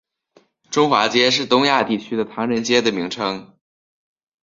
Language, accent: Chinese, 出生地：辽宁省